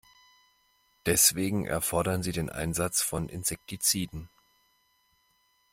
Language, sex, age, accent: German, male, 40-49, Deutschland Deutsch